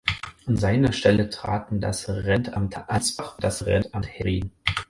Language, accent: German, Deutschland Deutsch